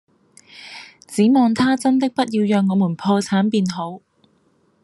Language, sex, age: Cantonese, female, 30-39